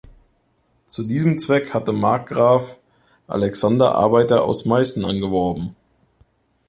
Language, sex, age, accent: German, male, 30-39, Deutschland Deutsch